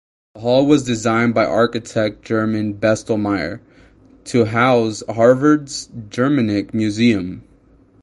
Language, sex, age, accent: English, male, 19-29, United States English